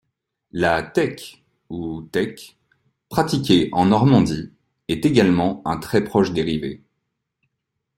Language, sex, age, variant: French, male, 30-39, Français de métropole